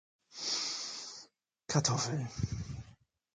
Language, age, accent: German, 30-39, Deutschland Deutsch